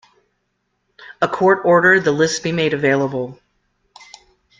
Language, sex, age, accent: English, female, 50-59, United States English